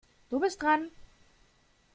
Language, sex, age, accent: German, female, 19-29, Deutschland Deutsch